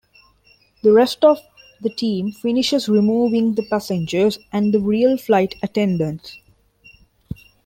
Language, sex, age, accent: English, female, 19-29, India and South Asia (India, Pakistan, Sri Lanka)